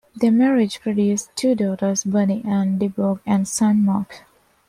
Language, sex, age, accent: English, female, 19-29, India and South Asia (India, Pakistan, Sri Lanka)